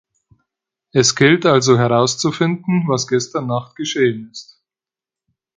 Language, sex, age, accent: German, male, 30-39, Deutschland Deutsch